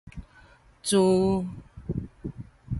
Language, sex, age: Min Nan Chinese, female, 40-49